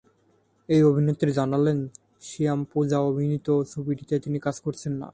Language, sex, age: Bengali, male, 19-29